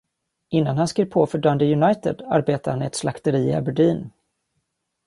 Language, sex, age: Swedish, male, 40-49